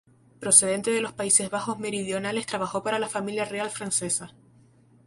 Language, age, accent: Spanish, 19-29, España: Islas Canarias